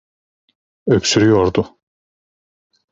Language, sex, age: Turkish, male, 30-39